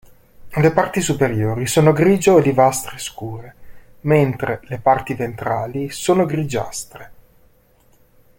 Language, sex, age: Italian, male, 40-49